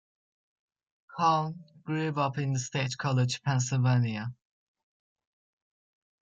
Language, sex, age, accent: English, male, under 19, United States English